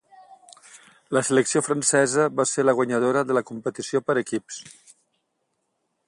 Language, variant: Catalan, Central